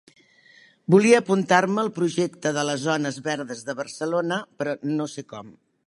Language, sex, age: Catalan, female, 60-69